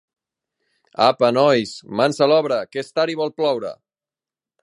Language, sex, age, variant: Catalan, female, 19-29, Central